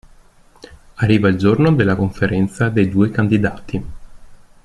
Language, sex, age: Italian, male, 30-39